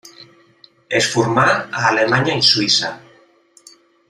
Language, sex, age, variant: Catalan, male, 50-59, Central